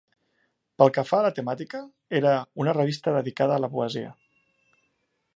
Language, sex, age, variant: Catalan, male, 30-39, Central